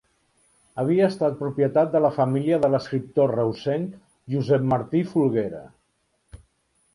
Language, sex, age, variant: Catalan, male, 50-59, Central